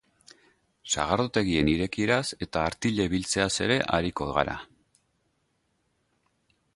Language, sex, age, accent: Basque, male, 40-49, Mendebalekoa (Araba, Bizkaia, Gipuzkoako mendebaleko herri batzuk)